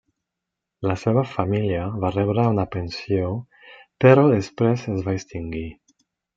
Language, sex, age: Catalan, male, 40-49